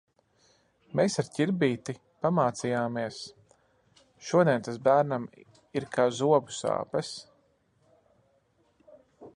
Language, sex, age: Latvian, male, 30-39